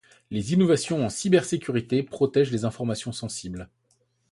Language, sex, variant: French, male, Français de métropole